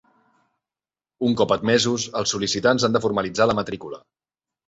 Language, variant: Catalan, Central